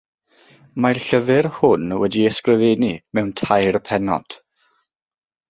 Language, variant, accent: Welsh, South-Eastern Welsh, Y Deyrnas Unedig Cymraeg